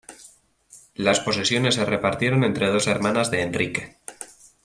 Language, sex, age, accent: Spanish, male, 30-39, España: Norte peninsular (Asturias, Castilla y León, Cantabria, País Vasco, Navarra, Aragón, La Rioja, Guadalajara, Cuenca)